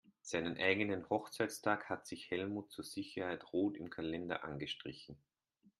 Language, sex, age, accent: German, male, 30-39, Österreichisches Deutsch